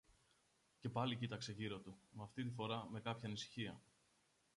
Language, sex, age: Greek, male, 30-39